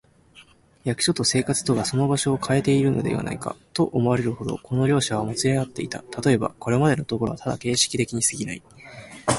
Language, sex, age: Japanese, male, 19-29